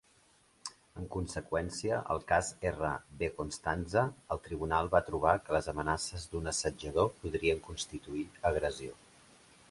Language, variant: Catalan, Central